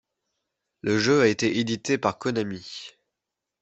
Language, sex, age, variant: French, male, 19-29, Français de métropole